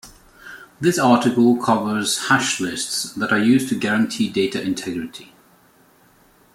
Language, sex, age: English, male, 40-49